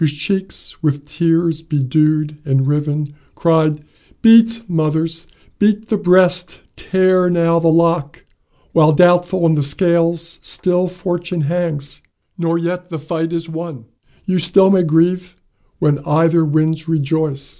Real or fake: real